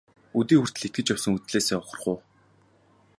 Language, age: Mongolian, 19-29